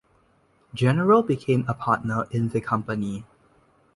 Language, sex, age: English, male, under 19